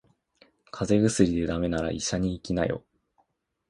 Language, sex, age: Japanese, male, 19-29